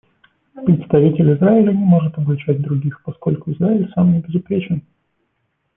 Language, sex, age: Russian, male, 30-39